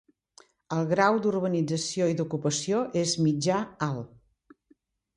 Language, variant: Catalan, Central